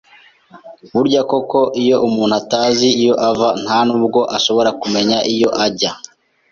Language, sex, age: Kinyarwanda, male, 19-29